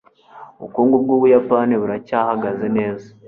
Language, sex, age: Kinyarwanda, male, 19-29